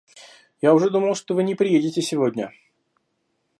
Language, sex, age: Russian, male, 19-29